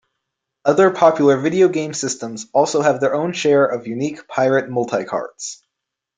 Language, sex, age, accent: English, male, 19-29, United States English